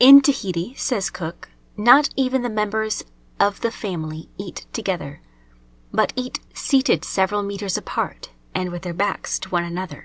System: none